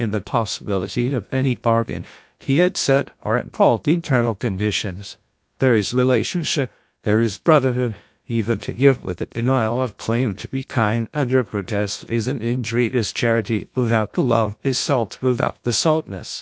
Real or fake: fake